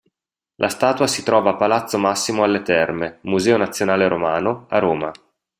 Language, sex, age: Italian, male, 30-39